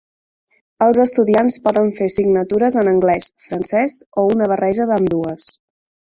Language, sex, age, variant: Catalan, female, 19-29, Central